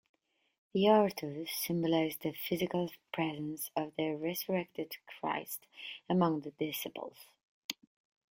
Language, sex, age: English, female, 40-49